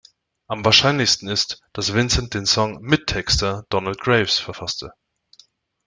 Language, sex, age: German, male, 30-39